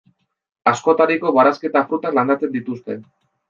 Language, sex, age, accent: Basque, male, 19-29, Mendebalekoa (Araba, Bizkaia, Gipuzkoako mendebaleko herri batzuk)